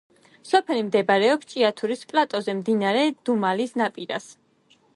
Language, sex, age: Georgian, female, 19-29